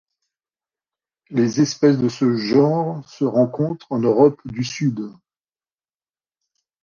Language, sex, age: French, male, 50-59